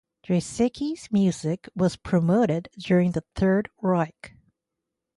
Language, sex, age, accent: English, female, 50-59, United States English